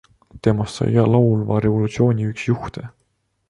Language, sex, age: Estonian, male, 19-29